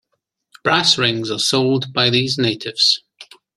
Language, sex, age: English, male, 40-49